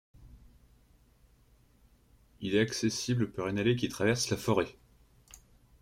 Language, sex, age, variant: French, male, 19-29, Français de métropole